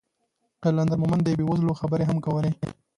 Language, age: Pashto, under 19